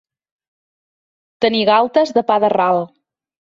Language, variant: Catalan, Central